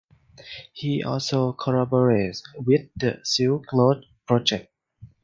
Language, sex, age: English, male, 19-29